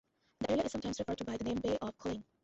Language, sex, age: English, female, 19-29